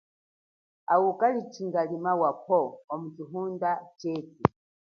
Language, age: Chokwe, 40-49